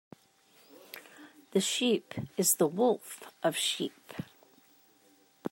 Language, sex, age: English, female, 60-69